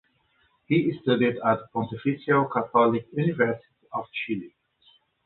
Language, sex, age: English, male, 50-59